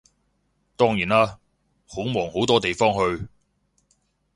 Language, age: Cantonese, 40-49